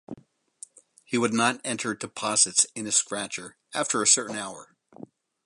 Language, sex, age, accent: English, male, 50-59, United States English